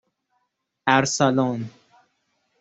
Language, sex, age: Persian, male, 19-29